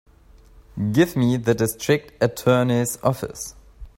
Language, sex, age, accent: English, male, 19-29, United States English